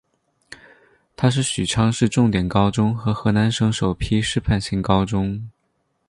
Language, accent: Chinese, 出生地：江西省